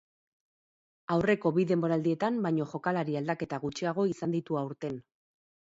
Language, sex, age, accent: Basque, female, 40-49, Mendebalekoa (Araba, Bizkaia, Gipuzkoako mendebaleko herri batzuk)